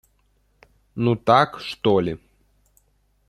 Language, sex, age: Russian, male, under 19